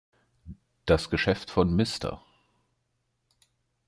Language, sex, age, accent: German, male, 30-39, Deutschland Deutsch